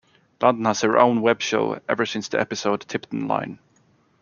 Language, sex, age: English, male, 30-39